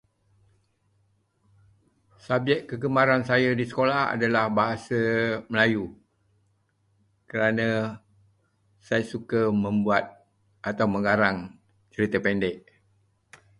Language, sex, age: Malay, male, 70-79